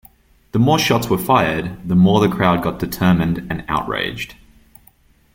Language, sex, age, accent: English, male, 19-29, Australian English